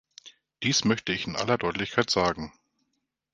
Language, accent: German, Deutschland Deutsch